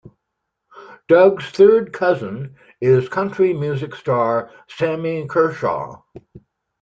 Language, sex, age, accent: English, male, 60-69, United States English